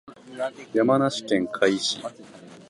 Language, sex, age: Japanese, male, 19-29